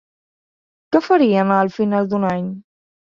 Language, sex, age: Catalan, female, 19-29